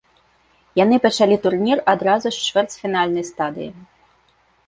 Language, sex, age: Belarusian, female, 30-39